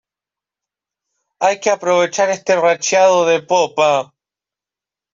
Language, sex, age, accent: Spanish, male, 19-29, Rioplatense: Argentina, Uruguay, este de Bolivia, Paraguay